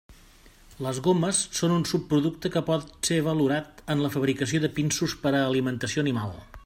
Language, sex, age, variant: Catalan, male, 50-59, Central